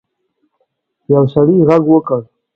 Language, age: Pashto, 40-49